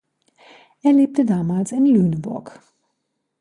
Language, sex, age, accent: German, female, 50-59, Deutschland Deutsch